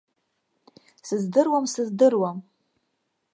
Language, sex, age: Abkhazian, female, 30-39